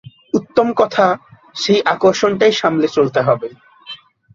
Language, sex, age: Bengali, male, 19-29